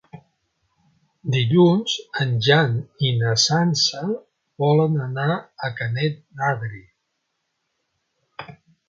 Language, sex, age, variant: Catalan, male, 60-69, Central